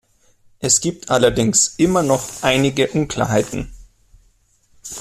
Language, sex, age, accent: German, male, 19-29, Deutschland Deutsch